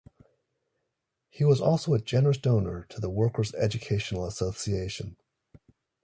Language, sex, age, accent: English, male, 40-49, United States English